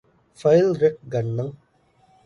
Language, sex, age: Divehi, male, under 19